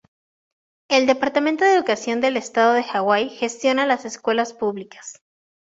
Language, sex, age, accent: Spanish, female, 19-29, México